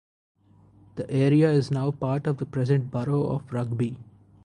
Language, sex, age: English, male, 40-49